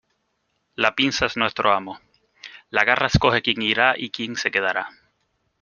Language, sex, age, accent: Spanish, male, 19-29, España: Islas Canarias